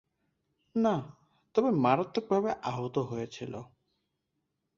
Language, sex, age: Bengali, male, 19-29